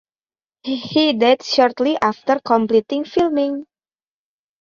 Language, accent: English, United States English